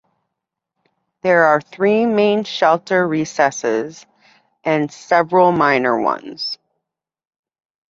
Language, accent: English, United States English